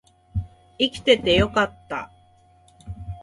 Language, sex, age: Japanese, female, 40-49